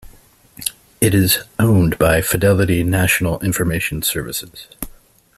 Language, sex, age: English, male, 40-49